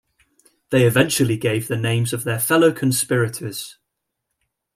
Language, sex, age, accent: English, male, 19-29, England English